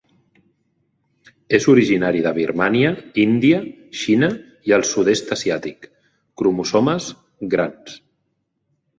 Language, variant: Catalan, Central